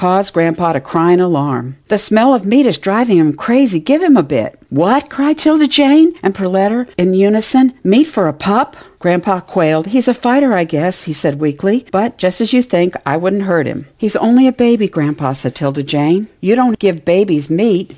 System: none